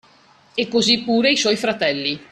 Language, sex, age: Italian, female, 50-59